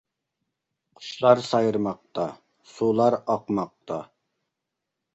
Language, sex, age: Uyghur, male, 19-29